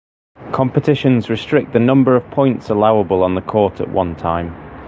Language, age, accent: English, 30-39, England English; Northern English